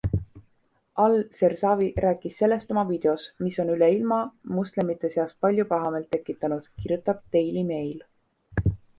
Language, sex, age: Estonian, female, 19-29